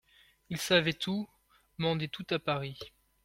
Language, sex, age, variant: French, male, 19-29, Français de métropole